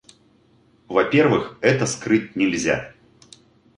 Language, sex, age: Russian, male, 40-49